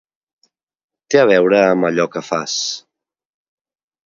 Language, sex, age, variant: Catalan, male, 50-59, Central